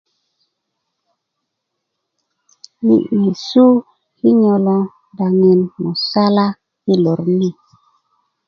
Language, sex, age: Kuku, female, 40-49